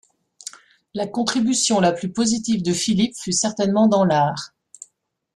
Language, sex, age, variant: French, female, 50-59, Français de métropole